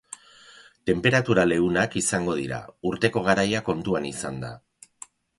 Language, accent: Basque, Erdialdekoa edo Nafarra (Gipuzkoa, Nafarroa)